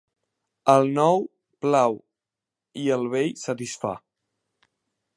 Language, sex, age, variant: Catalan, male, under 19, Central